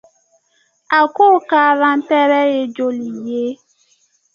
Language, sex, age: Dyula, female, 19-29